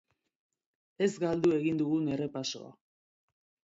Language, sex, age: Basque, female, 40-49